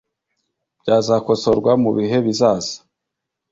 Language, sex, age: Kinyarwanda, male, 19-29